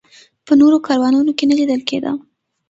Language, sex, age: Pashto, female, 19-29